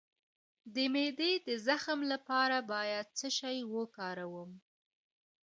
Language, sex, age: Pashto, female, 30-39